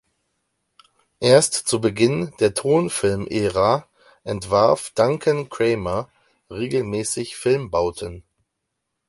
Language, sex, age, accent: German, male, 30-39, Deutschland Deutsch